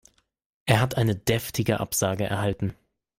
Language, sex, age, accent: German, male, 19-29, Deutschland Deutsch